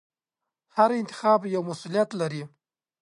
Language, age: Pashto, 19-29